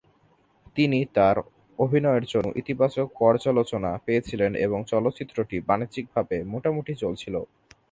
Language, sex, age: Bengali, male, 19-29